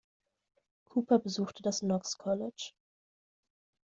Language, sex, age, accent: German, female, 19-29, Deutschland Deutsch